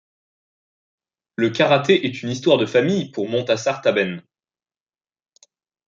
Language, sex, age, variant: French, male, 19-29, Français de métropole